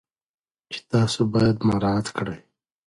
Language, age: Pashto, 30-39